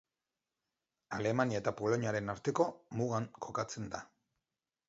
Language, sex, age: Basque, male, 50-59